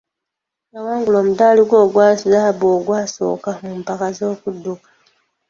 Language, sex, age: Ganda, female, 19-29